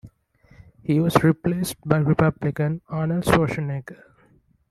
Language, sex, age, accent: English, male, 19-29, India and South Asia (India, Pakistan, Sri Lanka)